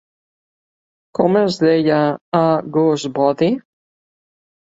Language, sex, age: Catalan, female, 50-59